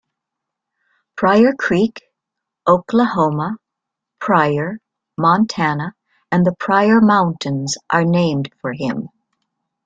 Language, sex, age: English, female, 60-69